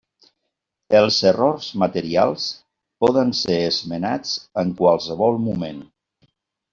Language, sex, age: Catalan, male, 60-69